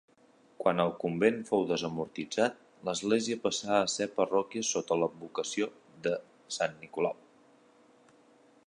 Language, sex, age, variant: Catalan, male, 30-39, Central